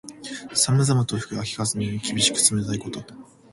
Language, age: Japanese, 19-29